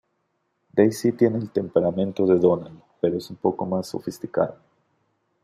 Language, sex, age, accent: Spanish, male, 30-39, México